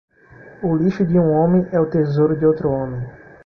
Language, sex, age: Portuguese, male, 30-39